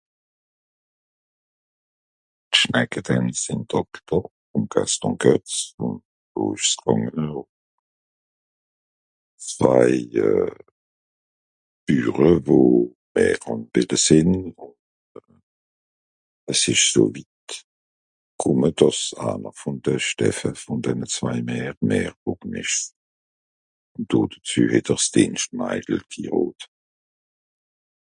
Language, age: Swiss German, 70-79